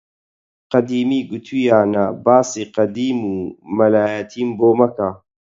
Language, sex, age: Central Kurdish, male, 30-39